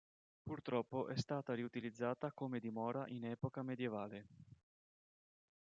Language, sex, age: Italian, male, 30-39